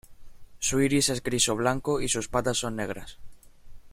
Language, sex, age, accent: Spanish, male, under 19, España: Sur peninsular (Andalucia, Extremadura, Murcia)